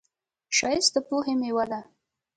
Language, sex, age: Pashto, female, 19-29